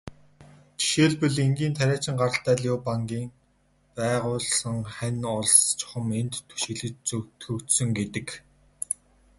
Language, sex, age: Mongolian, male, 19-29